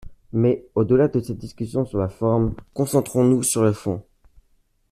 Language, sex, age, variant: French, male, 19-29, Français de métropole